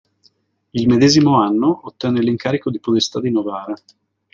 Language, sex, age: Italian, male, 40-49